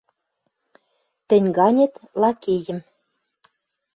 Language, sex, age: Western Mari, female, 50-59